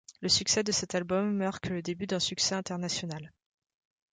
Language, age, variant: French, 30-39, Français de métropole